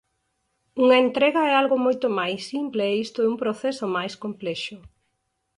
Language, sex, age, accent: Galician, female, 50-59, Normativo (estándar)